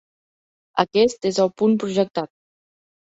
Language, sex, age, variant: Catalan, female, 30-39, Central